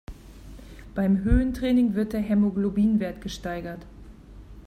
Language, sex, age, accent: German, female, 40-49, Deutschland Deutsch